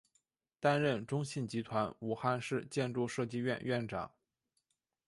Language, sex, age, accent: Chinese, male, 19-29, 出生地：天津市